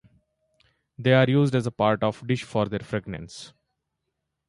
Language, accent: English, India and South Asia (India, Pakistan, Sri Lanka)